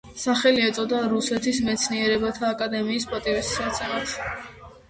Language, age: Georgian, 19-29